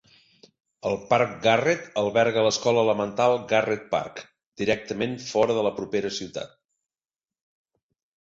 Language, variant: Catalan, Nord-Occidental